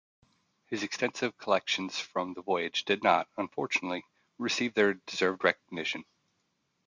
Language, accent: English, United States English